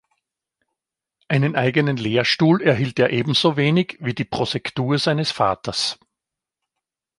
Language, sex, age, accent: German, male, 50-59, Österreichisches Deutsch